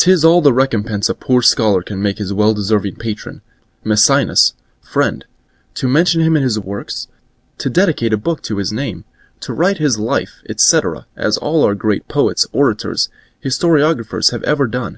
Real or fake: real